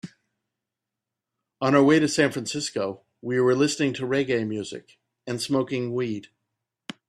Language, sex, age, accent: English, male, 40-49, United States English